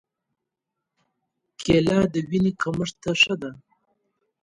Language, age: Pashto, 19-29